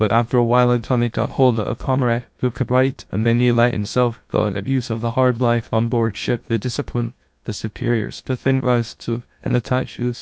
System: TTS, GlowTTS